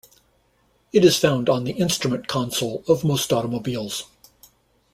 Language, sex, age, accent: English, male, 60-69, United States English